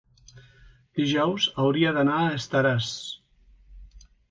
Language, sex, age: Catalan, male, 60-69